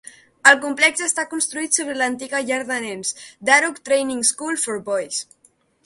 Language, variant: Catalan, Central